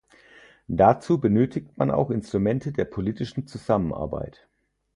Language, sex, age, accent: German, male, 30-39, Deutschland Deutsch